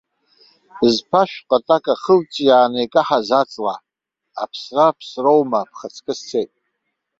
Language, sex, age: Abkhazian, male, 60-69